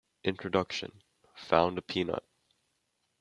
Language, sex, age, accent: English, male, under 19, United States English